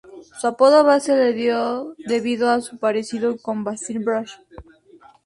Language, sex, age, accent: Spanish, female, 19-29, México